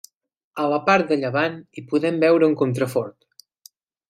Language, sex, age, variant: Catalan, male, 19-29, Central